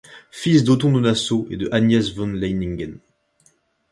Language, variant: French, Français de métropole